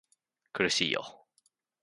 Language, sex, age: Japanese, male, 19-29